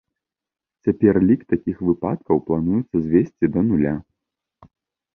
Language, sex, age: Belarusian, male, 30-39